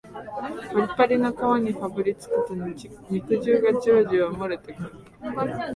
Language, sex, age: Japanese, female, 19-29